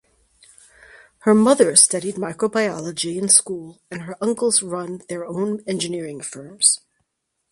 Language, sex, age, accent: English, female, 60-69, United States English